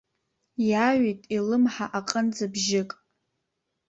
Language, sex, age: Abkhazian, female, under 19